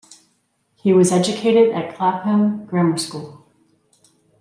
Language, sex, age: English, female, 50-59